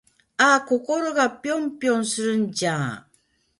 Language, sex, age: Japanese, female, 50-59